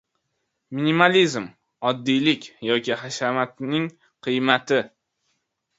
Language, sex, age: Uzbek, male, under 19